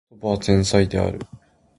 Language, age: Japanese, 19-29